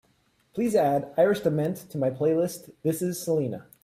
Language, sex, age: English, male, 30-39